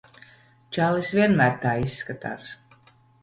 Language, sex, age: Latvian, female, 50-59